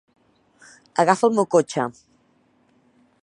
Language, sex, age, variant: Catalan, female, 40-49, Central